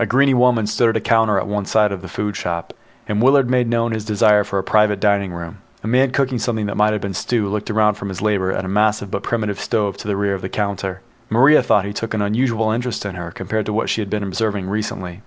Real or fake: real